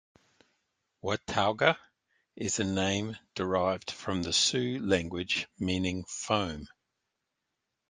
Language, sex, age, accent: English, male, 50-59, Australian English